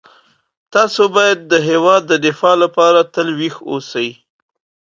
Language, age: Pashto, 30-39